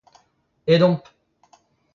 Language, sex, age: Breton, male, 30-39